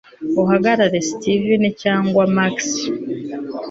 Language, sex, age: Kinyarwanda, female, 19-29